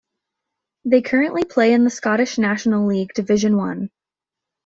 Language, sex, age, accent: English, female, 19-29, United States English